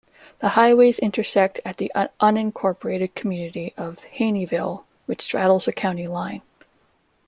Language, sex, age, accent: English, female, 19-29, Canadian English